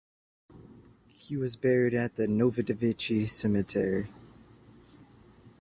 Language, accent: English, United States English